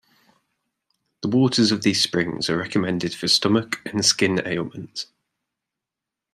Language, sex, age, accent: English, male, 30-39, England English